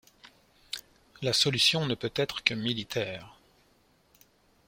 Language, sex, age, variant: French, male, 40-49, Français de métropole